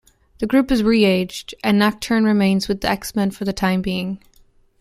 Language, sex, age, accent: English, female, 19-29, United States English